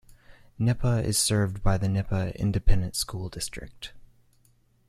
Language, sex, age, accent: English, male, 19-29, United States English